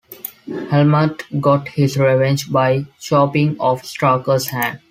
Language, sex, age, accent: English, male, 19-29, India and South Asia (India, Pakistan, Sri Lanka)